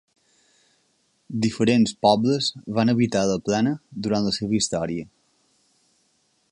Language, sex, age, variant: Catalan, male, 19-29, Balear